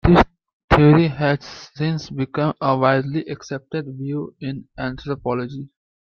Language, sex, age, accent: English, male, 19-29, India and South Asia (India, Pakistan, Sri Lanka)